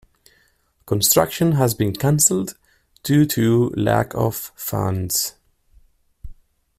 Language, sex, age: English, male, 30-39